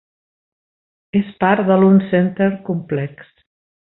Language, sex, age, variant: Catalan, female, 60-69, Central